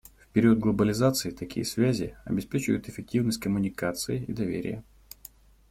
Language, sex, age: Russian, male, 30-39